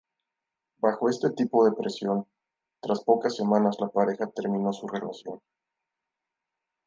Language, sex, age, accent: Spanish, male, 19-29, México